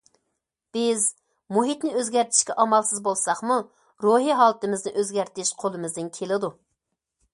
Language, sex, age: Uyghur, female, 40-49